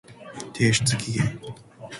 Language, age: Japanese, 19-29